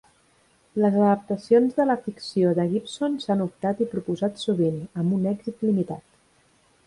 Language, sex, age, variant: Catalan, female, 19-29, Central